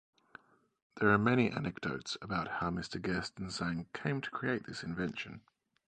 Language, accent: English, Australian English